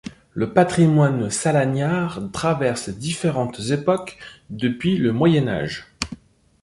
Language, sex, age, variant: French, male, 40-49, Français de métropole